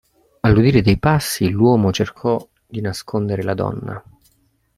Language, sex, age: Italian, male, 40-49